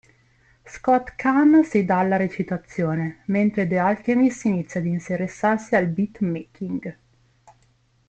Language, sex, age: Italian, female, 19-29